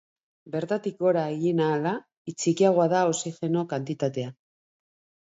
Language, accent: Basque, Mendebalekoa (Araba, Bizkaia, Gipuzkoako mendebaleko herri batzuk)